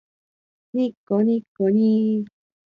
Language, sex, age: Japanese, female, 30-39